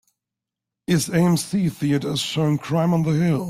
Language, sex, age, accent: English, male, 19-29, United States English